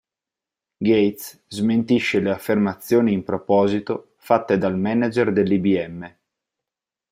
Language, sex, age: Italian, male, 19-29